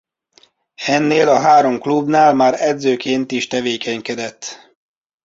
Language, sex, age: Hungarian, male, 30-39